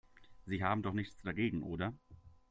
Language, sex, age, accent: German, male, 19-29, Deutschland Deutsch